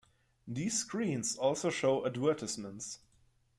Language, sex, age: English, male, 30-39